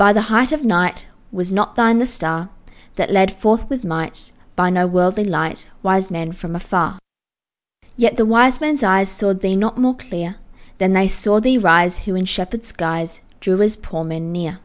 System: none